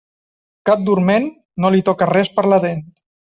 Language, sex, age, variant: Catalan, male, 30-39, Central